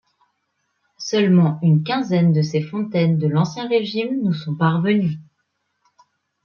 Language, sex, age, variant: French, female, 19-29, Français de métropole